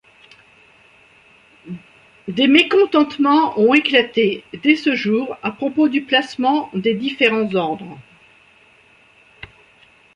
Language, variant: French, Français de métropole